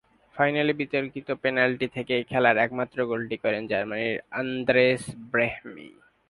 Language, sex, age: Bengali, male, 19-29